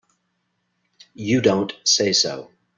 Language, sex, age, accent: English, male, 40-49, United States English